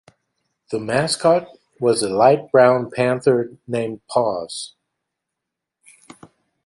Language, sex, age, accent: English, male, 50-59, United States English